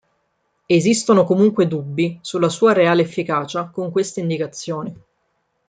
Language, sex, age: Italian, female, 30-39